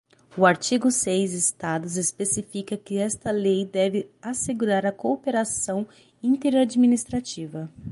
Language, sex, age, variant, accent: Portuguese, female, 30-39, Portuguese (Brasil), Paulista